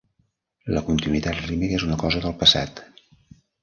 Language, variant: Catalan, Central